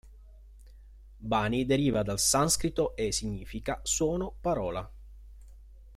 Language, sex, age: Italian, male, 30-39